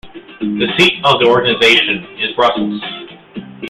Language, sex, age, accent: English, male, 19-29, United States English